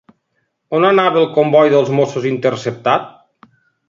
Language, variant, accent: Catalan, Nord-Occidental, nord-occidental